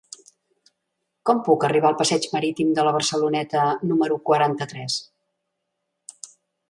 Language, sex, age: Catalan, female, 60-69